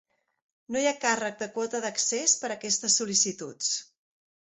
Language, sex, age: Catalan, female, 40-49